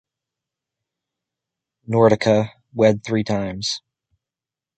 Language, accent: English, United States English